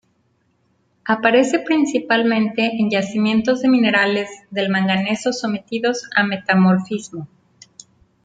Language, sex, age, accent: Spanish, female, 40-49, México